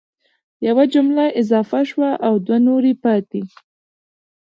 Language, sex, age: Pashto, female, 19-29